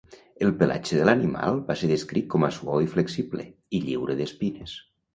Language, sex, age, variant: Catalan, male, 50-59, Nord-Occidental